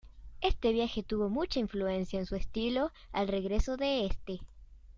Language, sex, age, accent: Spanish, female, under 19, Rioplatense: Argentina, Uruguay, este de Bolivia, Paraguay